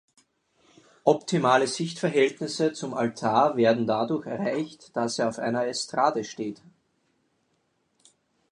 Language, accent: German, Österreichisches Deutsch